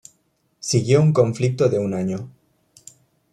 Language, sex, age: Spanish, male, 19-29